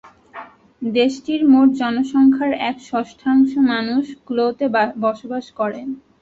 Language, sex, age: Bengali, female, under 19